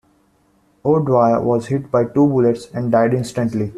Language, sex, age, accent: English, male, 19-29, India and South Asia (India, Pakistan, Sri Lanka)